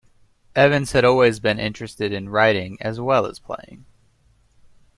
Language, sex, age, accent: English, male, 19-29, United States English